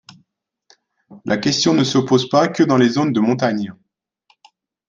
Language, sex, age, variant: French, male, 40-49, Français de métropole